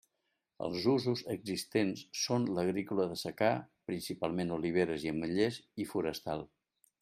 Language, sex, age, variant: Catalan, male, 60-69, Central